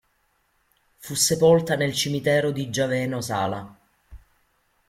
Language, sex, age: Italian, female, 40-49